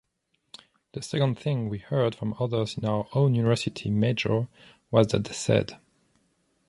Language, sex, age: English, male, 30-39